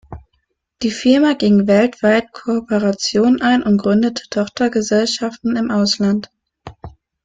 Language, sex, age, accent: German, female, 19-29, Deutschland Deutsch